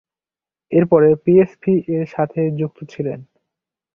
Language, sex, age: Bengali, male, under 19